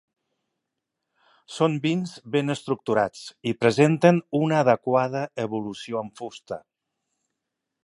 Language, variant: Catalan, Central